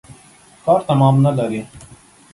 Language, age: Pashto, 30-39